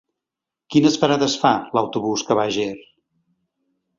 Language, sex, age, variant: Catalan, male, 60-69, Central